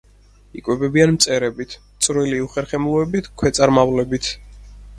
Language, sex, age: Georgian, male, 19-29